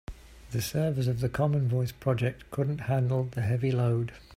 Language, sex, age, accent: English, male, 40-49, England English